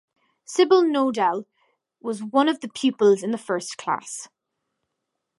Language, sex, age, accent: English, female, under 19, Irish English